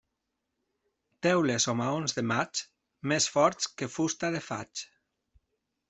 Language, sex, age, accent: Catalan, male, 30-39, valencià